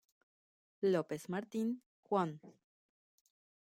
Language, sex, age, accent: Spanish, female, 30-39, Rioplatense: Argentina, Uruguay, este de Bolivia, Paraguay